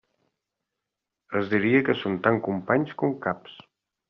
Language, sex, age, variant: Catalan, male, 40-49, Central